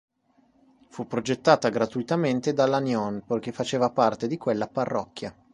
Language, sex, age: Italian, male, 40-49